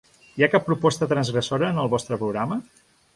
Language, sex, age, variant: Catalan, male, 50-59, Septentrional